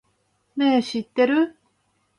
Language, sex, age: Japanese, female, 50-59